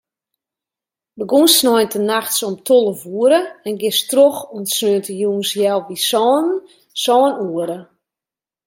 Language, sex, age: Western Frisian, female, 40-49